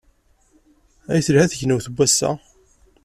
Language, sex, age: Kabyle, male, 40-49